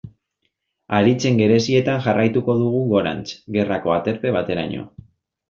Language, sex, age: Basque, male, 19-29